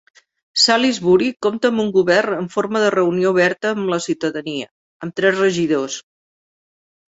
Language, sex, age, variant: Catalan, female, 50-59, Central